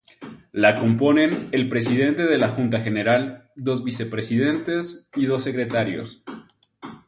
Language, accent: Spanish, México